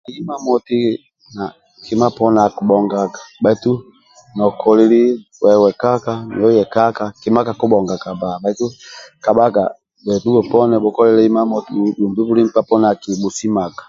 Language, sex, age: Amba (Uganda), male, 40-49